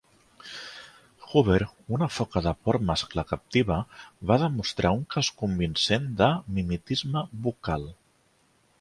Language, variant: Catalan, Central